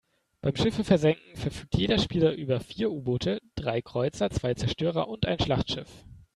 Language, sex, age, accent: German, male, 19-29, Deutschland Deutsch